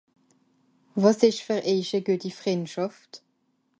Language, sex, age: Swiss German, female, 19-29